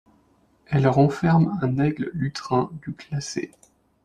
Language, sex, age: French, male, 30-39